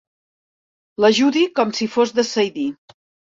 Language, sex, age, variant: Catalan, female, 60-69, Central